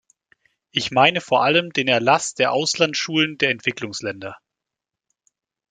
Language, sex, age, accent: German, male, 19-29, Deutschland Deutsch